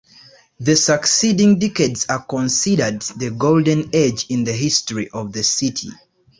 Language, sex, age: English, male, 19-29